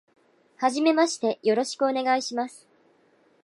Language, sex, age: Japanese, female, 19-29